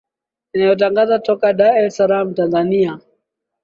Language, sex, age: Swahili, male, 19-29